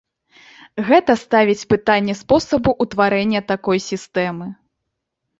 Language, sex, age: Belarusian, female, 19-29